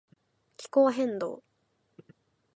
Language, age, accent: Japanese, 19-29, 標準語